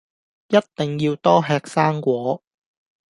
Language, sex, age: Cantonese, male, 19-29